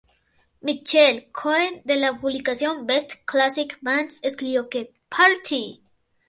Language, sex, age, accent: Spanish, male, under 19, Andino-Pacífico: Colombia, Perú, Ecuador, oeste de Bolivia y Venezuela andina